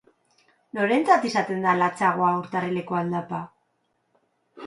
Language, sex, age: Basque, female, 19-29